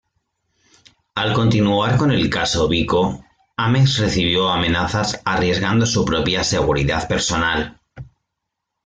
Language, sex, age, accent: Spanish, male, 30-39, España: Norte peninsular (Asturias, Castilla y León, Cantabria, País Vasco, Navarra, Aragón, La Rioja, Guadalajara, Cuenca)